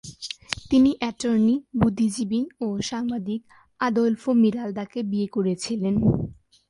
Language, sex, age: Bengali, female, 19-29